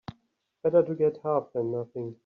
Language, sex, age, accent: English, male, 30-39, United States English